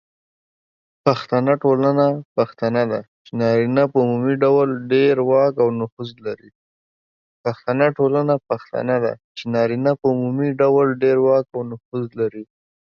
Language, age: Pashto, 19-29